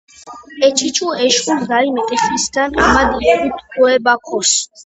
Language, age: Svan, 19-29